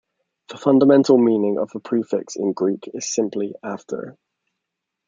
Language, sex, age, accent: English, male, 19-29, England English